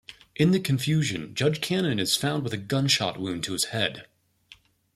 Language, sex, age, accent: English, male, 19-29, United States English